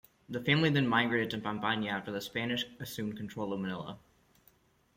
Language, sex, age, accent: English, male, 19-29, United States English